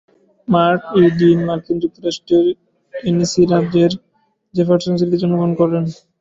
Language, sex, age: Bengali, male, 19-29